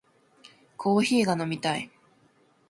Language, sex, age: Japanese, female, under 19